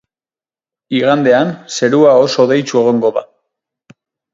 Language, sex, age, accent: Basque, male, 30-39, Erdialdekoa edo Nafarra (Gipuzkoa, Nafarroa)